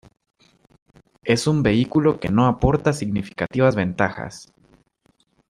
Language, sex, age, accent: Spanish, male, under 19, América central